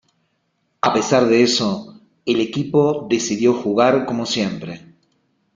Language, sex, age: Spanish, male, 50-59